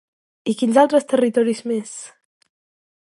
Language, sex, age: Catalan, female, 19-29